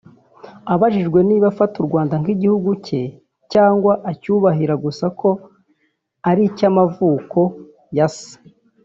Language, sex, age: Kinyarwanda, male, 30-39